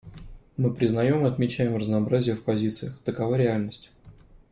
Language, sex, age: Russian, male, 30-39